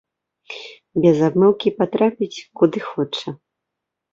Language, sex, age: Belarusian, female, 30-39